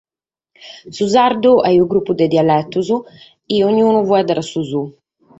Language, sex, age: Sardinian, female, 30-39